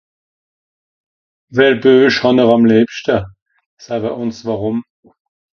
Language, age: Swiss German, 60-69